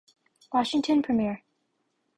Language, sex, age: English, female, under 19